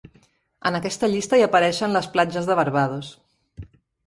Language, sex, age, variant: Catalan, female, 40-49, Central